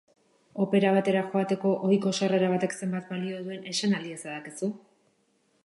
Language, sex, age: Basque, female, 40-49